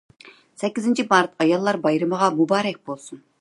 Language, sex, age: Uyghur, female, 30-39